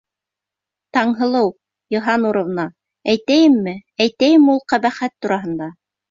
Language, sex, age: Bashkir, female, 40-49